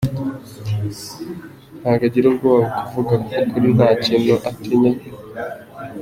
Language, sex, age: Kinyarwanda, male, 19-29